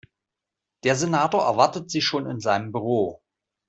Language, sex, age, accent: German, male, 40-49, Deutschland Deutsch